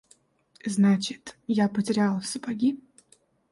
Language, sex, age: Russian, female, 19-29